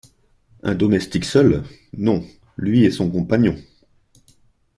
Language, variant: French, Français de métropole